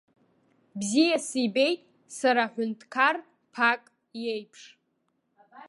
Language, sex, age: Abkhazian, female, under 19